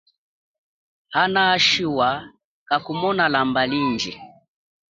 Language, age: Chokwe, 30-39